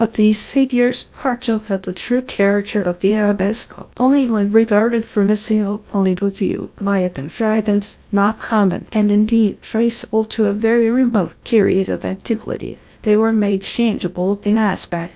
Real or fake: fake